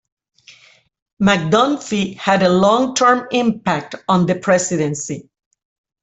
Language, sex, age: English, female, 60-69